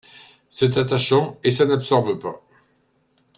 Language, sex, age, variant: French, male, 60-69, Français de métropole